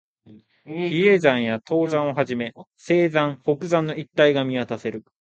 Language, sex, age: Japanese, male, 19-29